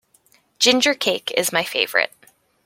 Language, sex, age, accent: English, female, 19-29, Canadian English